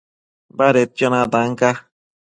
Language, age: Matsés, under 19